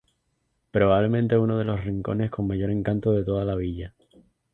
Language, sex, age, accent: Spanish, male, 19-29, España: Islas Canarias